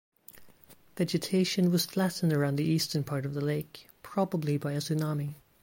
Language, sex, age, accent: English, female, 30-39, United States English